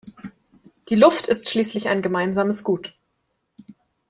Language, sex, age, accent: German, female, 19-29, Deutschland Deutsch